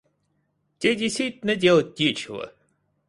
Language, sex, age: Russian, male, 30-39